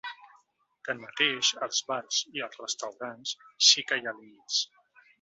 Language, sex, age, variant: Catalan, male, 40-49, Central